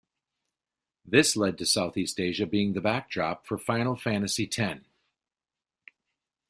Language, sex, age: English, male, 40-49